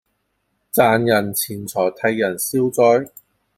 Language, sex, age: Cantonese, male, 40-49